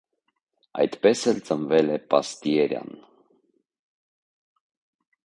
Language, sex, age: Armenian, male, 30-39